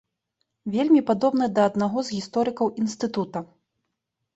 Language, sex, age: Belarusian, female, 19-29